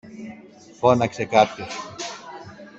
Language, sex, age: Greek, male, 40-49